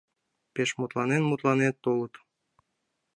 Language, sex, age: Mari, male, 19-29